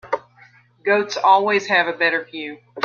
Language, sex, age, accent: English, female, 50-59, United States English